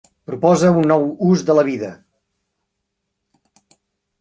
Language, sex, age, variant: Catalan, male, 60-69, Central